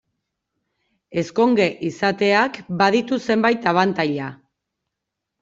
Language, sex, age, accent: Basque, female, 30-39, Erdialdekoa edo Nafarra (Gipuzkoa, Nafarroa)